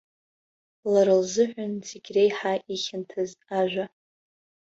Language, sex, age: Abkhazian, female, under 19